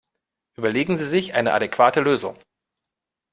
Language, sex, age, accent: German, male, 30-39, Deutschland Deutsch